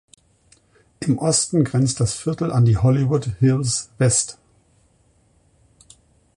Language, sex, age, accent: German, male, 60-69, Deutschland Deutsch